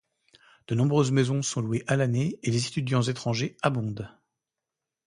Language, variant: French, Français de métropole